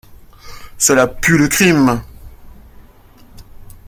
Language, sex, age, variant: French, male, 30-39, Français de métropole